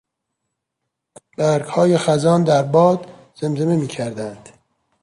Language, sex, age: Persian, male, 30-39